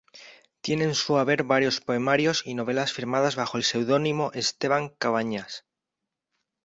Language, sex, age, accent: Spanish, male, 19-29, España: Centro-Sur peninsular (Madrid, Toledo, Castilla-La Mancha)